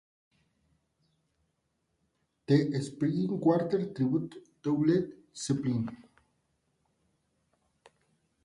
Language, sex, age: Spanish, male, 19-29